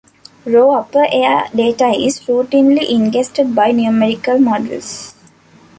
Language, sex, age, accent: English, female, 19-29, India and South Asia (India, Pakistan, Sri Lanka)